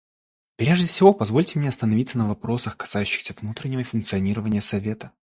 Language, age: Russian, 19-29